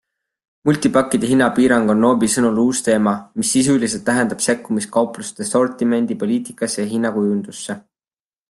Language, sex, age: Estonian, male, 19-29